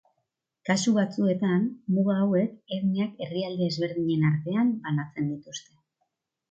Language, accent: Basque, Mendebalekoa (Araba, Bizkaia, Gipuzkoako mendebaleko herri batzuk)